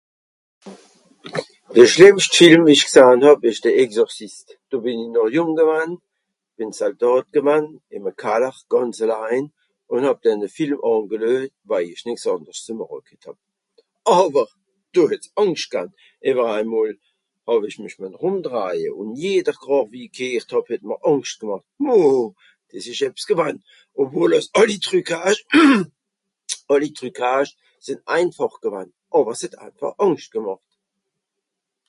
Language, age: Swiss German, 60-69